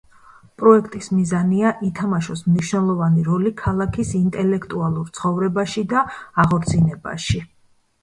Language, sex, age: Georgian, female, 40-49